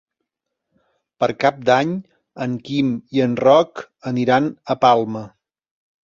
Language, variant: Catalan, Central